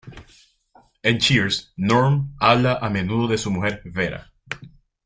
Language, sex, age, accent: Spanish, male, 19-29, Andino-Pacífico: Colombia, Perú, Ecuador, oeste de Bolivia y Venezuela andina